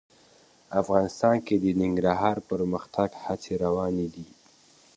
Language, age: Pashto, 19-29